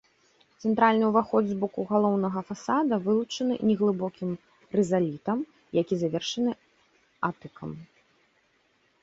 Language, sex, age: Belarusian, female, 30-39